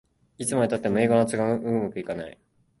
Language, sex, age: Japanese, male, under 19